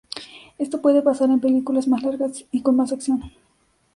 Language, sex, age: Spanish, female, under 19